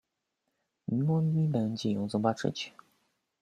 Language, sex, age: Polish, male, 30-39